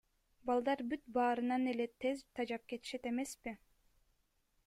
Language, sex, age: Kyrgyz, female, 19-29